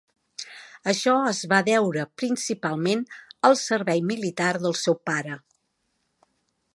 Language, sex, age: Catalan, female, 60-69